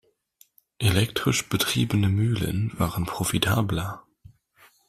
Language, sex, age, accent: German, male, under 19, Deutschland Deutsch